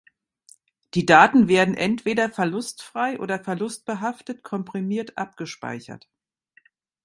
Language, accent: German, Deutschland Deutsch